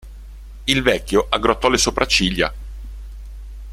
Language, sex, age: Italian, male, 50-59